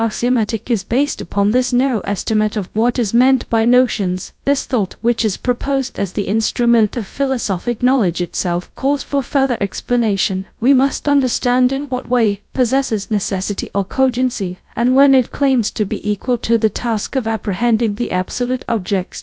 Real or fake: fake